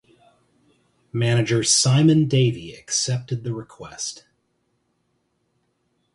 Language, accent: English, United States English